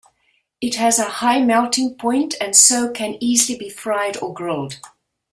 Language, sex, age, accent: English, female, 60-69, Southern African (South Africa, Zimbabwe, Namibia)